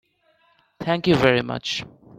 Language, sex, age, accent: English, male, under 19, India and South Asia (India, Pakistan, Sri Lanka)